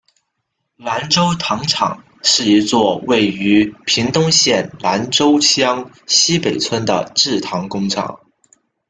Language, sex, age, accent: Chinese, male, under 19, 出生地：广东省